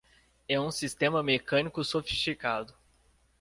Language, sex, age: Portuguese, male, 19-29